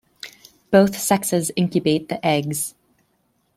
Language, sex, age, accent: English, male, 19-29, United States English